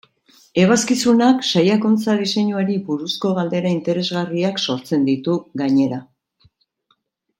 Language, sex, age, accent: Basque, female, 50-59, Erdialdekoa edo Nafarra (Gipuzkoa, Nafarroa)